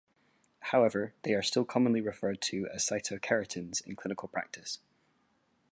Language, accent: English, Scottish English